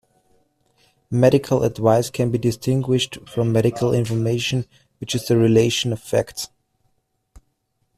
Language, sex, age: English, male, 30-39